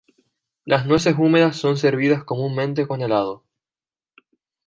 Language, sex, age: Spanish, female, 19-29